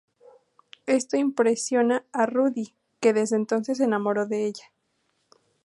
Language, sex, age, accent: Spanish, female, 19-29, México